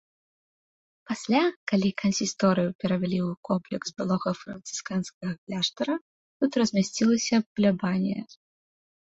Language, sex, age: Belarusian, female, 19-29